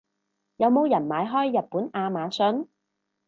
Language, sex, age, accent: Cantonese, female, 30-39, 广州音